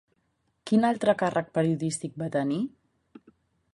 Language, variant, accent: Catalan, Central, central